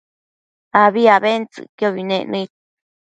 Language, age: Matsés, 30-39